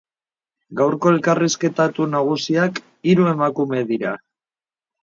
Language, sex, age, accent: Basque, female, 50-59, Mendebalekoa (Araba, Bizkaia, Gipuzkoako mendebaleko herri batzuk)